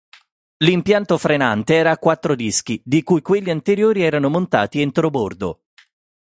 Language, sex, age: Italian, male, 30-39